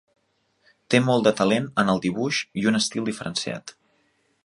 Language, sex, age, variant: Catalan, male, 19-29, Central